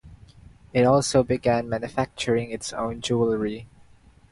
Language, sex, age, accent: English, male, 19-29, Filipino